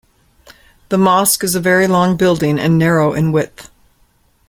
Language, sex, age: English, female, 50-59